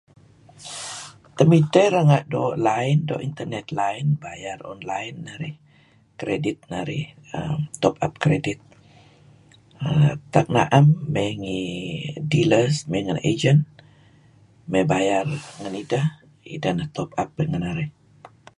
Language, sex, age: Kelabit, female, 60-69